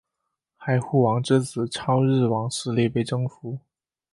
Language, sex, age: Chinese, male, 19-29